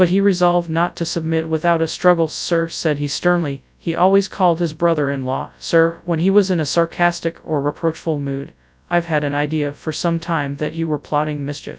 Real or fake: fake